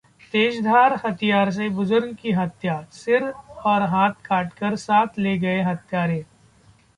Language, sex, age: Hindi, male, 30-39